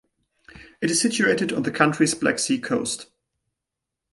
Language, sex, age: English, male, 19-29